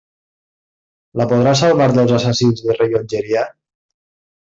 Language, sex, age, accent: Catalan, male, 30-39, valencià